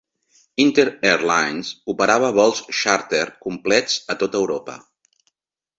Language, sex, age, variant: Catalan, female, 50-59, Central